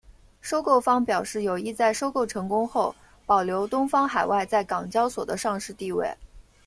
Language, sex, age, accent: Chinese, female, 30-39, 出生地：上海市